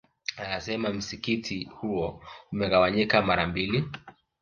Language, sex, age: Swahili, male, 19-29